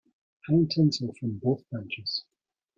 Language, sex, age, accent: English, male, 50-59, Scottish English